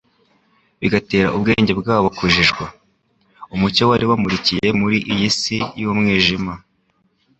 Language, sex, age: Kinyarwanda, male, 19-29